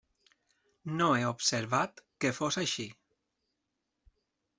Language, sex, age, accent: Catalan, male, 30-39, valencià